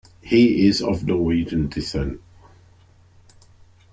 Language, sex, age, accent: English, male, 60-69, England English